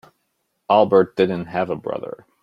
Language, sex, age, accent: English, male, 30-39, United States English